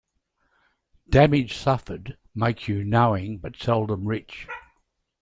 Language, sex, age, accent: English, male, 70-79, Australian English